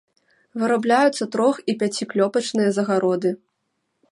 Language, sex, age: Belarusian, female, 19-29